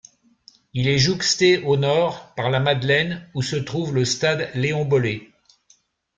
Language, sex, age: French, male, 70-79